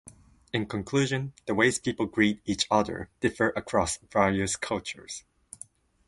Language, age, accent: English, 19-29, United States English